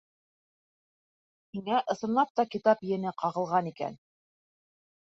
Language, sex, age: Bashkir, female, 30-39